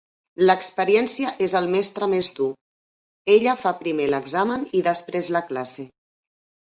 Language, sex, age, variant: Catalan, female, 50-59, Central